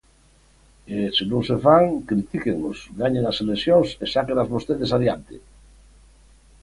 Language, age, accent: Galician, 70-79, Atlántico (seseo e gheada)